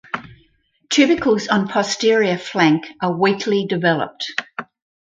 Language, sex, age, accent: English, female, 60-69, Australian English